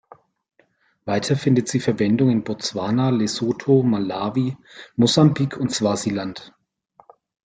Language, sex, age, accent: German, male, 40-49, Deutschland Deutsch